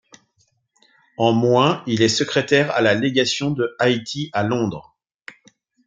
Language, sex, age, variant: French, male, 40-49, Français de métropole